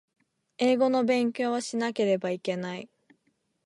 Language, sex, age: Japanese, female, 19-29